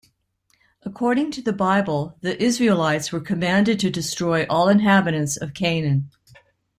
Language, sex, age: English, female, 60-69